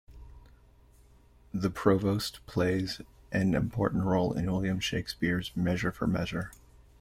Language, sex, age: English, male, 40-49